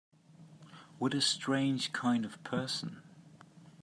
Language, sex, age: English, male, 30-39